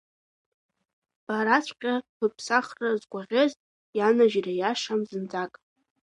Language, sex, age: Abkhazian, female, 19-29